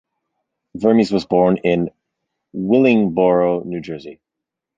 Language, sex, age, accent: English, male, 19-29, Canadian English